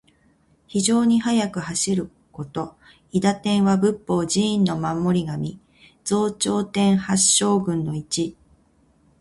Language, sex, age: Japanese, female, 50-59